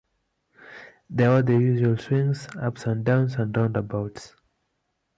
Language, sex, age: English, male, 19-29